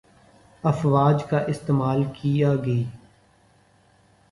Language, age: Urdu, 19-29